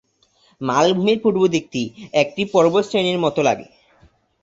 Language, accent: Bengali, Bengali